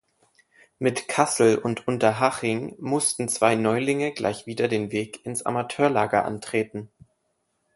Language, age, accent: German, 19-29, Deutschland Deutsch